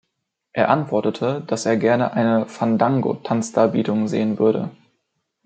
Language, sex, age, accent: German, male, under 19, Deutschland Deutsch